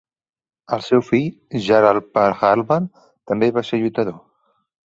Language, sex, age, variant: Catalan, male, 30-39, Central